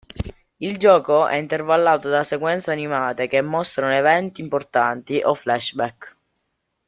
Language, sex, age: Italian, male, under 19